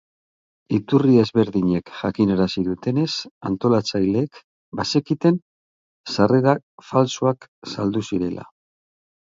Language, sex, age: Basque, male, 60-69